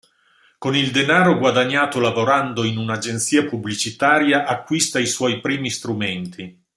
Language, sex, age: Italian, male, 60-69